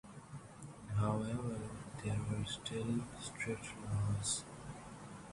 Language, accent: English, India and South Asia (India, Pakistan, Sri Lanka)